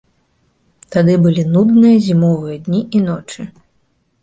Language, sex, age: Belarusian, female, 30-39